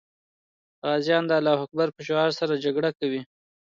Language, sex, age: Pashto, male, 30-39